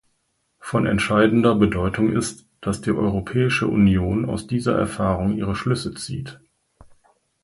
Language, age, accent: German, 50-59, Deutschland Deutsch